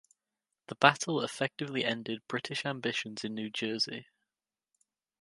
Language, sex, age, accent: English, male, 19-29, England English